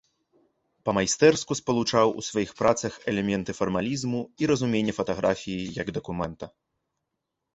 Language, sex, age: Belarusian, male, 19-29